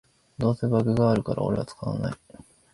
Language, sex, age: Japanese, male, 19-29